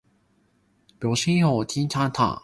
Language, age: Cantonese, 19-29